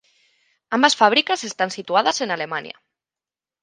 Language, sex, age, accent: Spanish, female, 19-29, España: Centro-Sur peninsular (Madrid, Toledo, Castilla-La Mancha)